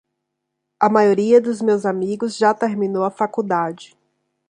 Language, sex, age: Portuguese, female, 40-49